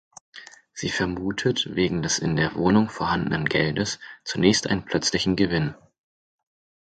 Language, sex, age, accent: German, male, 19-29, Deutschland Deutsch; Hochdeutsch